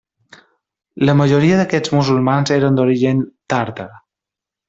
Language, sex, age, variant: Catalan, male, 30-39, Balear